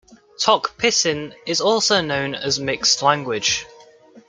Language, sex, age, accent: English, male, under 19, England English